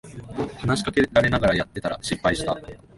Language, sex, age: Japanese, male, 19-29